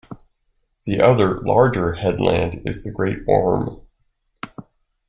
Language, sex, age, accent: English, male, 40-49, United States English